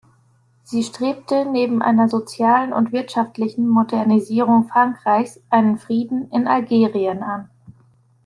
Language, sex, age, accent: German, female, 19-29, Deutschland Deutsch